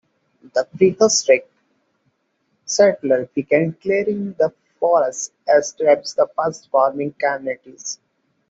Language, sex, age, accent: English, male, 30-39, India and South Asia (India, Pakistan, Sri Lanka)